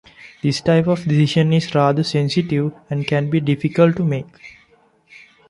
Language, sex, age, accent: English, male, 19-29, India and South Asia (India, Pakistan, Sri Lanka)